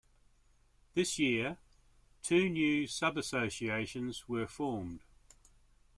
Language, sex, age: English, male, 60-69